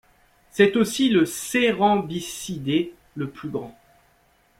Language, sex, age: French, male, 30-39